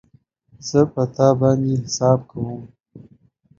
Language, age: Pashto, 19-29